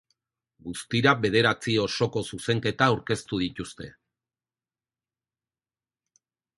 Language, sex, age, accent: Basque, male, 40-49, Erdialdekoa edo Nafarra (Gipuzkoa, Nafarroa)